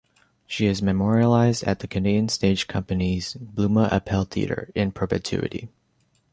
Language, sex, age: English, male, 19-29